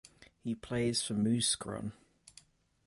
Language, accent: English, England English